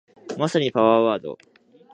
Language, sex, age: Japanese, male, 19-29